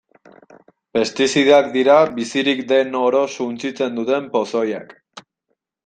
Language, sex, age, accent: Basque, male, 19-29, Mendebalekoa (Araba, Bizkaia, Gipuzkoako mendebaleko herri batzuk)